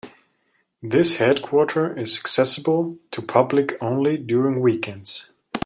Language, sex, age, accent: English, male, 19-29, United States English